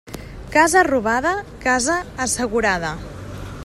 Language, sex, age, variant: Catalan, female, 30-39, Central